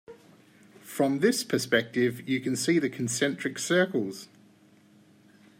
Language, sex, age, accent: English, male, 30-39, Australian English